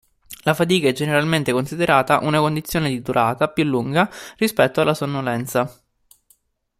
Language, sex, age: Italian, male, 19-29